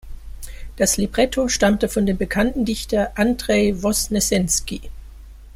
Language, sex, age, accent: German, male, 19-29, Deutschland Deutsch